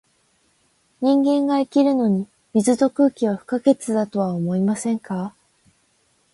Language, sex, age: Japanese, female, 19-29